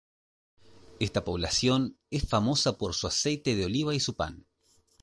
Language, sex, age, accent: Spanish, male, 40-49, Rioplatense: Argentina, Uruguay, este de Bolivia, Paraguay